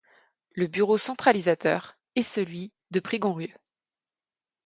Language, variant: French, Français de métropole